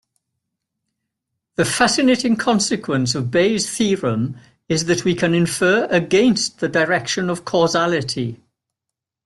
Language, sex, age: English, male, 80-89